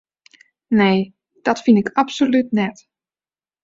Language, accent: Western Frisian, Klaaifrysk